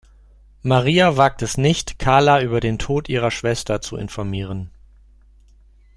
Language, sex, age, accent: German, male, 40-49, Deutschland Deutsch